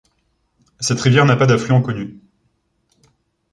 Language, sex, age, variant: French, male, 19-29, Français de métropole